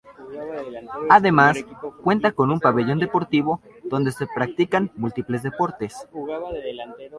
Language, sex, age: Spanish, male, 19-29